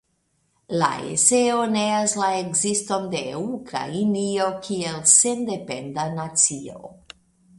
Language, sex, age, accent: Esperanto, female, 50-59, Internacia